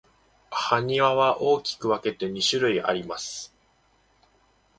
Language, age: Japanese, 19-29